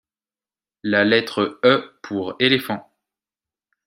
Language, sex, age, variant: French, male, 19-29, Français de métropole